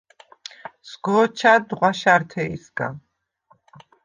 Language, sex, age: Svan, female, 50-59